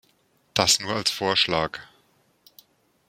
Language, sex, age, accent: German, male, 40-49, Deutschland Deutsch